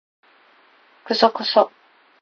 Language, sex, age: Japanese, female, 19-29